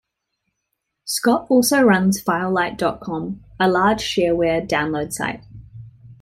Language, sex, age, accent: English, female, 19-29, New Zealand English